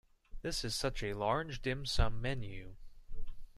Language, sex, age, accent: English, male, 19-29, United States English